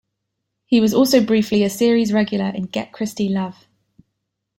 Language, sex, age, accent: English, female, 19-29, England English